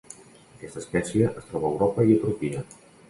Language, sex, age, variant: Catalan, male, 40-49, Nord-Occidental